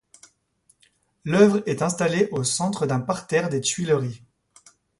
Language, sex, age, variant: French, male, 40-49, Français de métropole